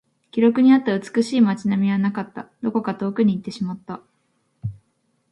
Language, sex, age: Japanese, female, 19-29